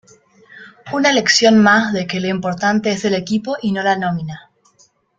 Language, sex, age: Spanish, female, under 19